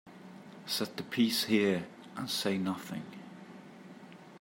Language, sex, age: English, male, 30-39